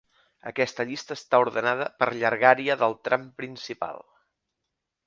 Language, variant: Catalan, Central